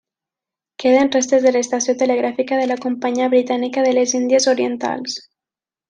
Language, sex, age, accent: Catalan, female, 19-29, valencià